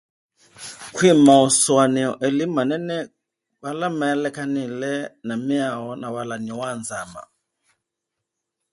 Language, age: English, 50-59